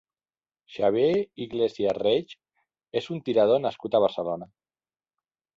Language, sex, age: Catalan, male, 40-49